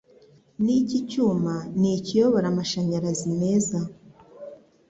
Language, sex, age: Kinyarwanda, female, 40-49